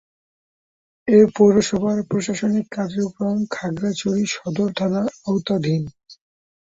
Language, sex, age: Bengali, male, 19-29